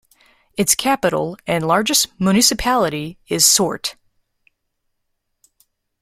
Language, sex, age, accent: English, female, 30-39, United States English